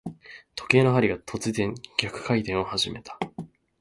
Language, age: Japanese, 19-29